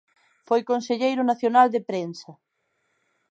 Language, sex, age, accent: Galician, female, 19-29, Atlántico (seseo e gheada)